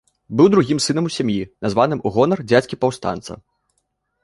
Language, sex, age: Belarusian, male, under 19